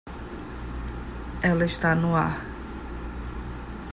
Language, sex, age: Portuguese, female, 30-39